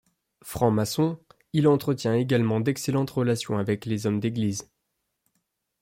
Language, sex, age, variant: French, male, 19-29, Français de métropole